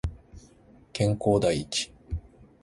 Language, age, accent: Japanese, 30-39, 関西